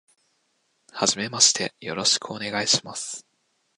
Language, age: Japanese, 19-29